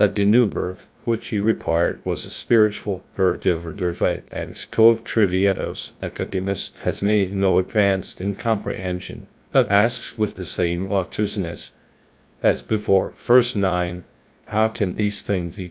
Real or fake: fake